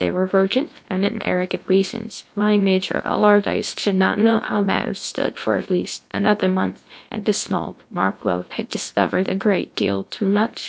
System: TTS, GlowTTS